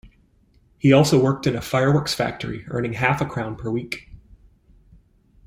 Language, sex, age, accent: English, male, 19-29, United States English